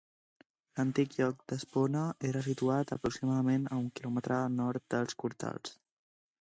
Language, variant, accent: Catalan, Central, central